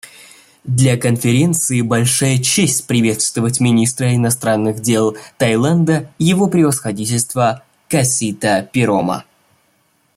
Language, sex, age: Russian, male, under 19